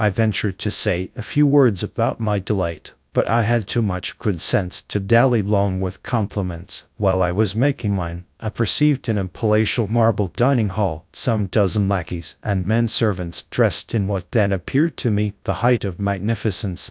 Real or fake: fake